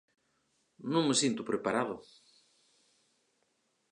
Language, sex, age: Galician, male, 40-49